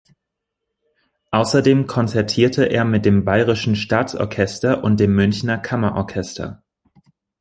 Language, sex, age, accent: German, male, 30-39, Deutschland Deutsch